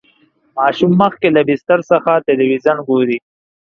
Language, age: Pashto, 19-29